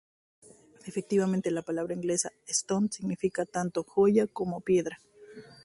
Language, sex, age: Spanish, female, 30-39